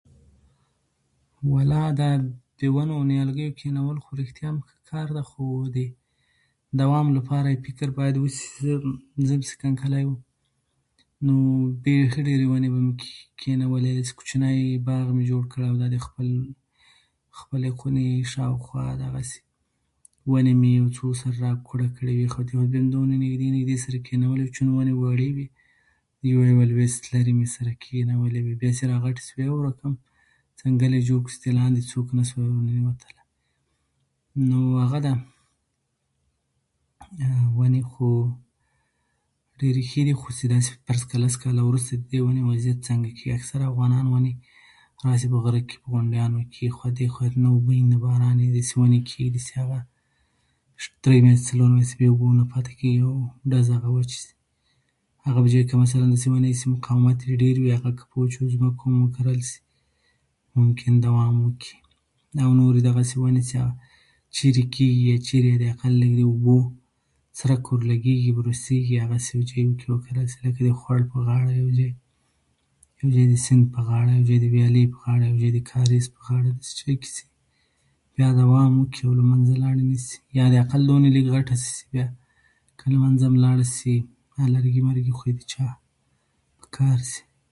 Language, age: Pashto, 30-39